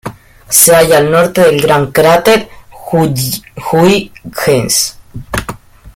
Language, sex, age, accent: Spanish, male, under 19, España: Sur peninsular (Andalucia, Extremadura, Murcia)